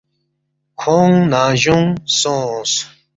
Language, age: Balti, 30-39